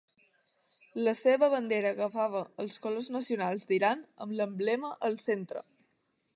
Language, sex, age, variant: Catalan, female, under 19, Balear